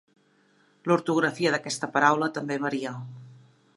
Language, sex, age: Catalan, female, 40-49